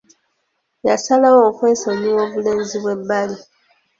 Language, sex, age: Ganda, female, 19-29